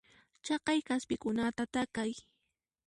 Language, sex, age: Puno Quechua, female, 19-29